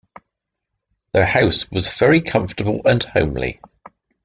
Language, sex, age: English, male, 60-69